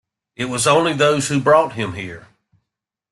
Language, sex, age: English, male, 50-59